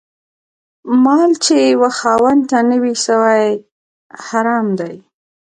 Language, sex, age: Pashto, female, 30-39